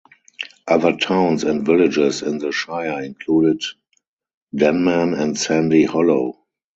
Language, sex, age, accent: English, male, 50-59, German English